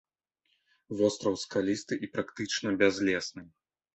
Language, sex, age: Belarusian, male, 30-39